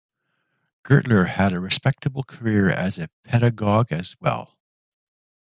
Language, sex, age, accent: English, male, 60-69, Canadian English